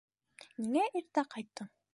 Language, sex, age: Bashkir, female, under 19